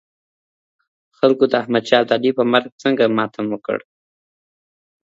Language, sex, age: Pashto, female, under 19